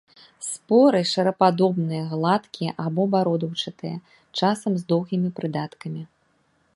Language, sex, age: Belarusian, female, 40-49